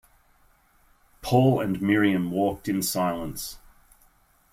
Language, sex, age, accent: English, male, 30-39, Australian English